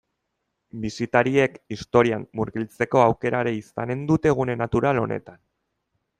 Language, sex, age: Basque, male, 30-39